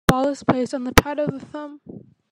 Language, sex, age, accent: English, female, under 19, United States English